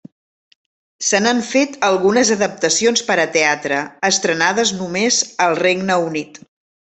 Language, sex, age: Catalan, female, 50-59